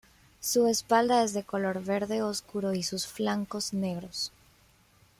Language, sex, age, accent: Spanish, female, 19-29, América central